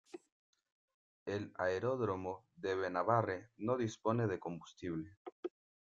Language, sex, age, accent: Spanish, male, 30-39, América central